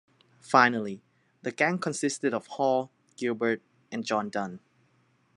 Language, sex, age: English, male, 30-39